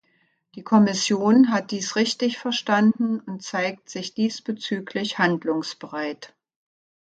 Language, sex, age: German, female, 60-69